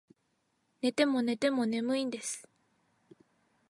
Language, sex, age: Japanese, female, 19-29